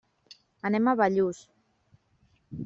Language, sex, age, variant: Catalan, female, 40-49, Central